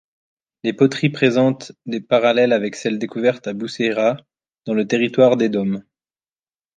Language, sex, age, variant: French, male, 19-29, Français de métropole